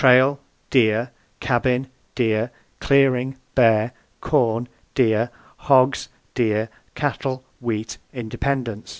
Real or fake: real